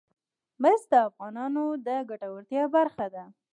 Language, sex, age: Pashto, female, 19-29